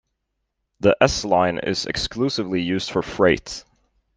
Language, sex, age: English, male, 30-39